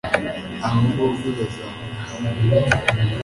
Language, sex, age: Kinyarwanda, male, under 19